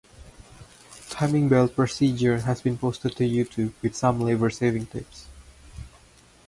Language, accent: English, Filipino